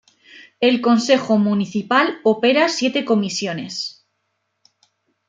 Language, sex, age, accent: Spanish, female, 19-29, España: Norte peninsular (Asturias, Castilla y León, Cantabria, País Vasco, Navarra, Aragón, La Rioja, Guadalajara, Cuenca)